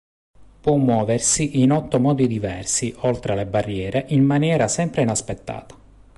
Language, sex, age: Italian, male, 30-39